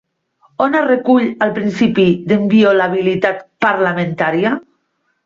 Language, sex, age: Catalan, female, 40-49